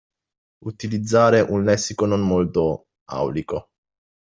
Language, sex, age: Italian, male, 19-29